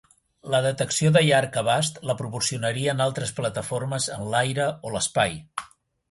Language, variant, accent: Catalan, Central, central